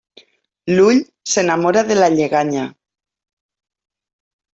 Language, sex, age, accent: Catalan, female, 50-59, valencià